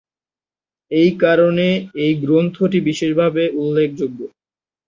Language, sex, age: Bengali, male, 19-29